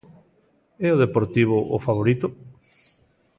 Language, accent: Galician, Atlántico (seseo e gheada)